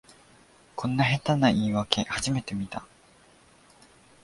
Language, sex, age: Japanese, male, 19-29